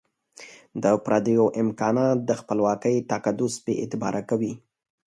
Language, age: Pashto, 19-29